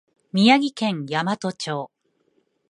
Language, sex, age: Japanese, female, 40-49